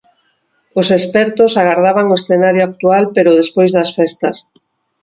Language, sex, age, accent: Galician, female, 50-59, Oriental (común en zona oriental)